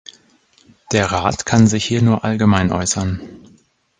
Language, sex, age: German, male, 30-39